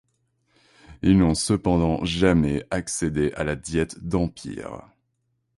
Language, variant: French, Français de métropole